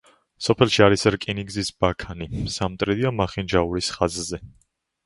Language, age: Georgian, under 19